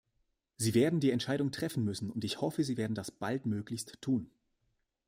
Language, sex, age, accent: German, male, 19-29, Deutschland Deutsch